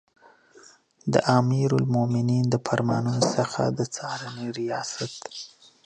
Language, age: Pashto, 19-29